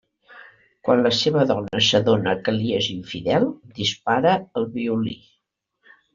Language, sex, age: Catalan, female, 70-79